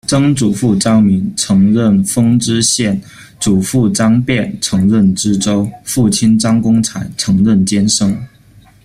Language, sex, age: Chinese, male, 19-29